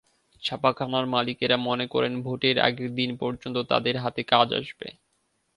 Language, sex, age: Bengali, male, 19-29